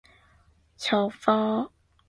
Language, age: Chinese, 19-29